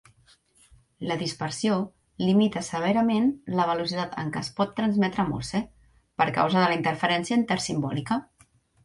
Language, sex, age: Catalan, female, 30-39